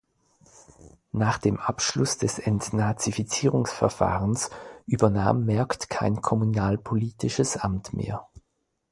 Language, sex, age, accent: German, male, 40-49, Schweizerdeutsch